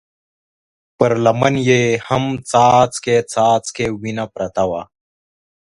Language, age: Pashto, 19-29